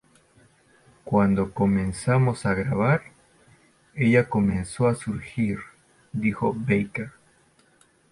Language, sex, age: Spanish, male, 50-59